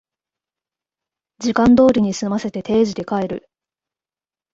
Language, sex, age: Japanese, female, 19-29